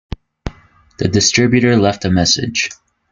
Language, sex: English, male